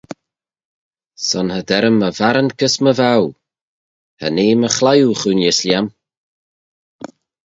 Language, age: Manx, 40-49